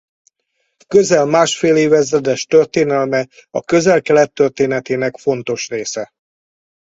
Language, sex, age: Hungarian, male, 60-69